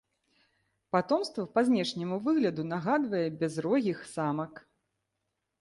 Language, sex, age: Belarusian, female, 30-39